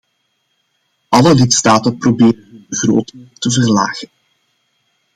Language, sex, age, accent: Dutch, male, 40-49, Belgisch Nederlands